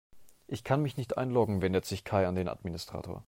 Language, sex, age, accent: German, male, 19-29, Deutschland Deutsch